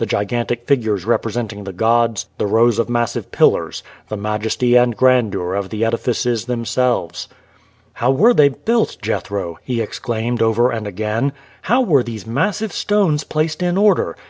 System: none